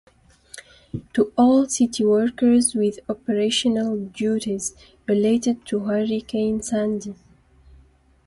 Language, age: English, 19-29